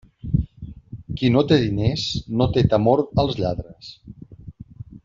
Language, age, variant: Catalan, 40-49, Central